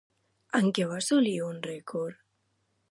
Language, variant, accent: Catalan, Central, central